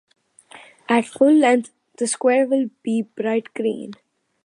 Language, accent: English, United States English; India and South Asia (India, Pakistan, Sri Lanka)